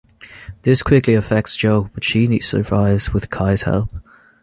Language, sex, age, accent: English, male, 19-29, Irish English